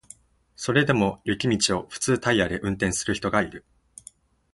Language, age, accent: Japanese, 19-29, 東京; 関東